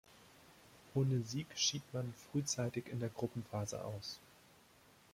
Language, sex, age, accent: German, male, 19-29, Deutschland Deutsch